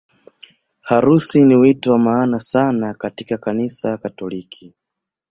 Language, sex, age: Swahili, male, 19-29